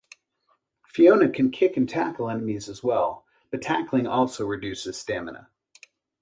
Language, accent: English, United States English